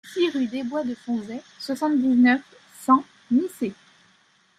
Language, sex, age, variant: French, female, 30-39, Français de métropole